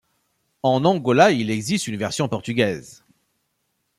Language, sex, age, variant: French, male, 40-49, Français de métropole